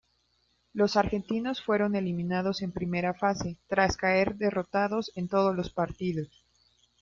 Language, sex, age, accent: Spanish, female, 19-29, México